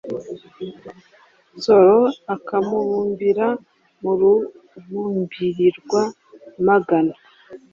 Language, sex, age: Kinyarwanda, female, 30-39